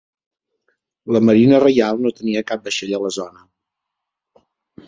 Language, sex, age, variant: Catalan, male, 40-49, Central